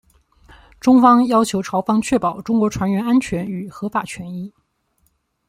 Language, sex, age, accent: Chinese, female, 19-29, 出生地：江西省